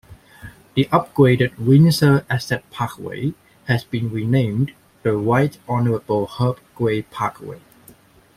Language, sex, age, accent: English, male, 19-29, Hong Kong English